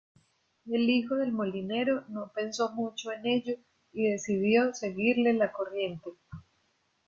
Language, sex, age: Spanish, female, 30-39